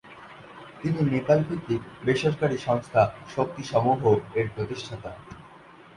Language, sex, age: Bengali, male, under 19